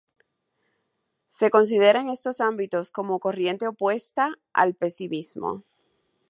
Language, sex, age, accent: Spanish, male, under 19, Caribe: Cuba, Venezuela, Puerto Rico, República Dominicana, Panamá, Colombia caribeña, México caribeño, Costa del golfo de México